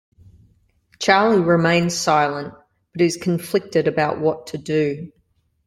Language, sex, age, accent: English, female, 40-49, Australian English